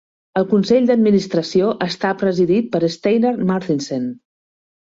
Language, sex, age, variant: Catalan, female, 50-59, Central